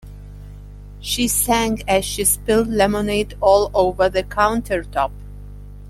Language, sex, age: English, female, 40-49